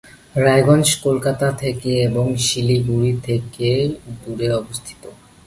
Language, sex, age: Bengali, male, under 19